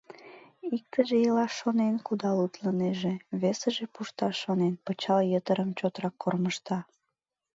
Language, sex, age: Mari, female, 19-29